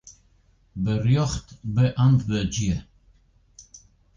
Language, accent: Western Frisian, Klaaifrysk